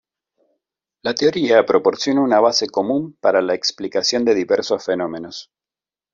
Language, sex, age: Spanish, male, 50-59